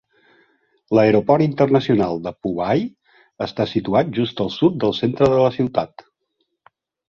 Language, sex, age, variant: Catalan, male, 50-59, Central